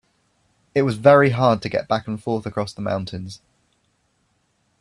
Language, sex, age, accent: English, male, 19-29, England English